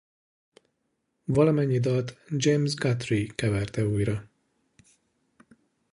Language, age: Hungarian, 40-49